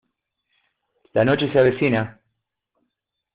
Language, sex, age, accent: Spanish, male, 40-49, Rioplatense: Argentina, Uruguay, este de Bolivia, Paraguay